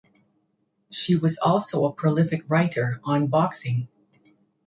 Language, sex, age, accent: English, female, 60-69, Canadian English